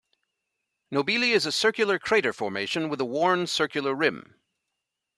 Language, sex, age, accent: English, male, 50-59, United States English